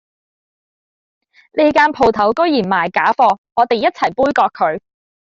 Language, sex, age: Cantonese, female, under 19